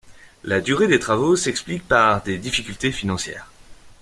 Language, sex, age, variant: French, male, 30-39, Français de métropole